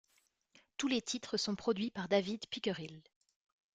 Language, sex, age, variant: French, female, 19-29, Français de métropole